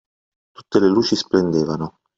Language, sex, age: Italian, male, 40-49